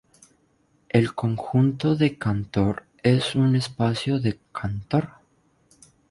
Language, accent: Spanish, Caribe: Cuba, Venezuela, Puerto Rico, República Dominicana, Panamá, Colombia caribeña, México caribeño, Costa del golfo de México